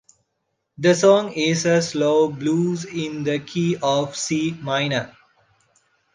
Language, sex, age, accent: English, male, 30-39, India and South Asia (India, Pakistan, Sri Lanka)